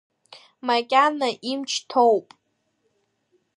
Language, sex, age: Abkhazian, female, under 19